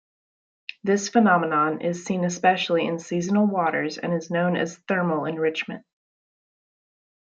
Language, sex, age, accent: English, female, 19-29, United States English